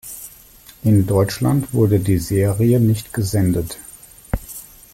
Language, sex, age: German, male, 40-49